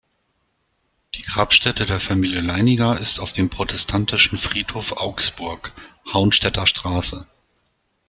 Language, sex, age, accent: German, male, 40-49, Deutschland Deutsch